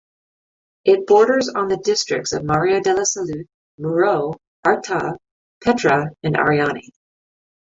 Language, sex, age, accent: English, female, 50-59, United States English